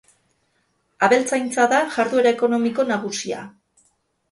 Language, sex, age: Basque, female, 50-59